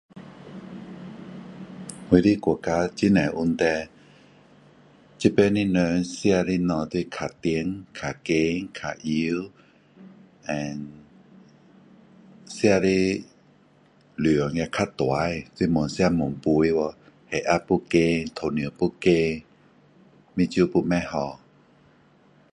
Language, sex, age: Min Dong Chinese, male, 50-59